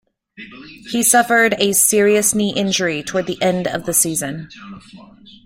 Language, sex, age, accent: English, female, 30-39, United States English